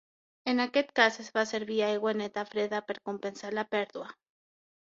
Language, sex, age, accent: Catalan, female, 19-29, central; aprenent (recent, des del castellà)